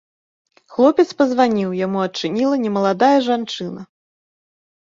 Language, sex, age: Belarusian, female, 30-39